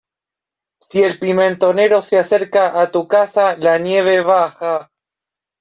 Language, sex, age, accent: Spanish, male, 19-29, Rioplatense: Argentina, Uruguay, este de Bolivia, Paraguay